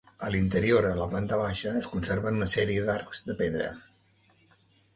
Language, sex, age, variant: Catalan, male, 60-69, Central